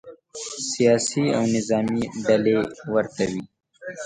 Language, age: Pashto, 19-29